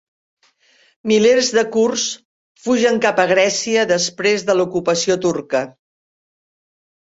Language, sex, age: Catalan, female, 60-69